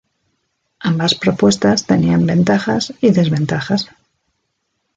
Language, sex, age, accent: Spanish, female, 40-49, España: Norte peninsular (Asturias, Castilla y León, Cantabria, País Vasco, Navarra, Aragón, La Rioja, Guadalajara, Cuenca)